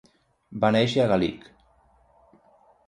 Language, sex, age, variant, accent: Catalan, male, 30-39, Nord-Occidental, nord-occidental; Lleidatà